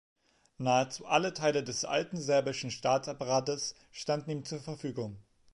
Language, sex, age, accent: German, male, 19-29, Deutschland Deutsch